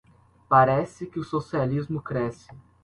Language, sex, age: Portuguese, male, under 19